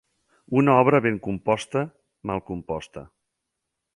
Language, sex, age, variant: Catalan, male, 40-49, Central